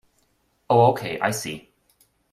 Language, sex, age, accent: English, male, 40-49, United States English